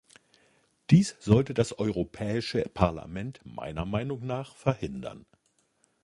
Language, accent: German, Deutschland Deutsch